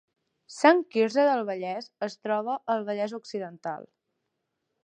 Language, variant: Catalan, Central